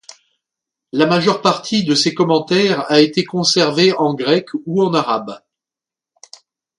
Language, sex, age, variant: French, male, 50-59, Français de métropole